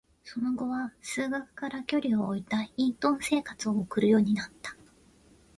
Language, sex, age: Japanese, female, 30-39